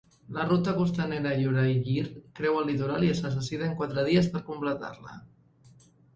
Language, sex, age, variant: Catalan, female, 30-39, Central